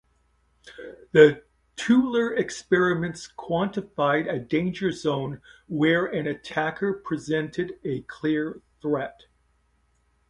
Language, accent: English, Canadian English